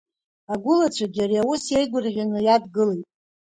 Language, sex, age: Abkhazian, female, 50-59